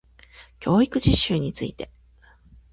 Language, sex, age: Japanese, female, 40-49